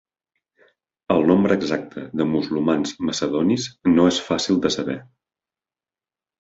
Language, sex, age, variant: Catalan, male, 30-39, Nord-Occidental